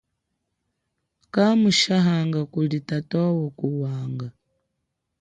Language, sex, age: Chokwe, female, 19-29